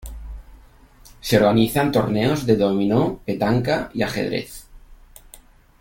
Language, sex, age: Spanish, male, 30-39